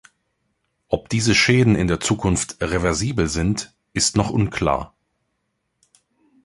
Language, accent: German, Deutschland Deutsch